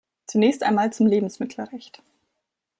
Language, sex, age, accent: German, female, 19-29, Deutschland Deutsch